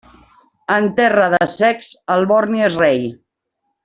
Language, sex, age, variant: Catalan, female, 50-59, Central